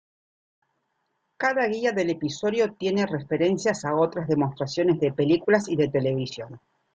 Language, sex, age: Spanish, female, 50-59